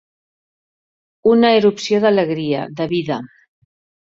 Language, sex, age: Catalan, female, 60-69